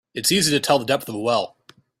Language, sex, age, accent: English, male, 19-29, United States English